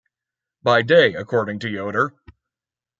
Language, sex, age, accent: English, male, 30-39, United States English